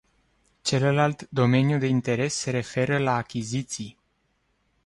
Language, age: Romanian, 19-29